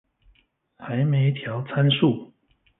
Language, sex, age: Chinese, male, 40-49